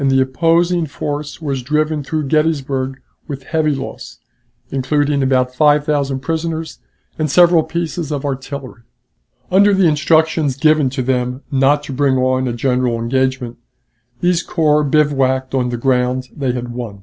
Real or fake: real